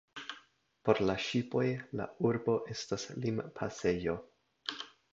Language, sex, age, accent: Esperanto, male, 19-29, Internacia